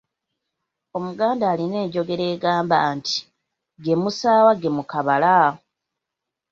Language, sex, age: Ganda, female, 19-29